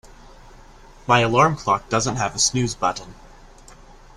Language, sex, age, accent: English, male, under 19, United States English